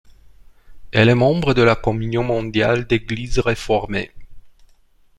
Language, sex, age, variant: French, male, 30-39, Français d'Europe